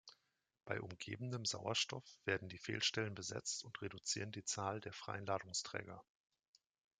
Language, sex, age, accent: German, male, 30-39, Deutschland Deutsch